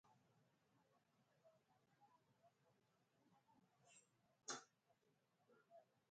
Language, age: English, 19-29